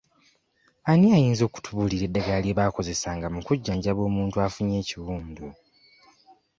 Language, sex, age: Ganda, male, 19-29